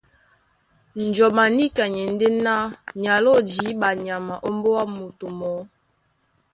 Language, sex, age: Duala, female, 19-29